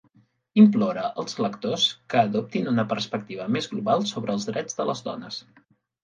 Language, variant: Catalan, Central